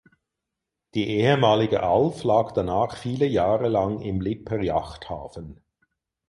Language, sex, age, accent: German, male, 40-49, Schweizerdeutsch